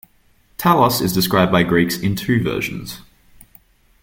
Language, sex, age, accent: English, male, 19-29, Australian English